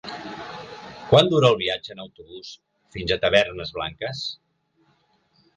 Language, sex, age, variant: Catalan, male, 50-59, Central